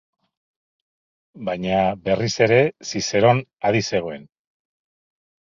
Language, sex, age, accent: Basque, male, 50-59, Erdialdekoa edo Nafarra (Gipuzkoa, Nafarroa)